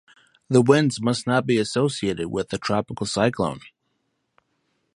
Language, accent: English, United States English